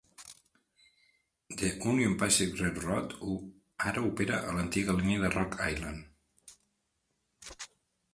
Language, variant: Catalan, Central